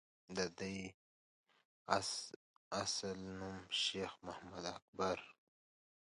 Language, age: Pashto, 19-29